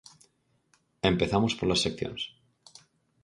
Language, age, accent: Galician, 19-29, Normativo (estándar)